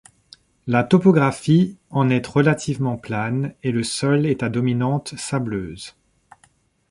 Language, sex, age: French, male, 30-39